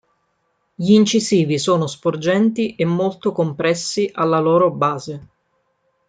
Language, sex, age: Italian, female, 30-39